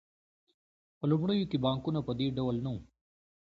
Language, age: Pashto, 19-29